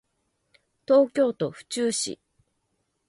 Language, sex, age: Japanese, female, 30-39